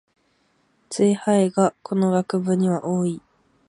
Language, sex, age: Japanese, female, 19-29